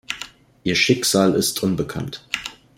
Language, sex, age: German, male, under 19